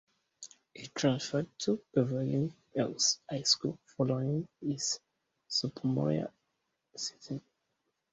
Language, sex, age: English, male, 19-29